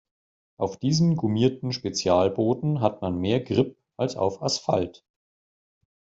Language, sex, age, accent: German, male, 40-49, Deutschland Deutsch